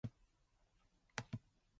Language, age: English, 19-29